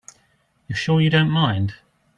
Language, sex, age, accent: English, male, 40-49, England English